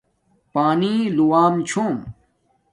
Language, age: Domaaki, 40-49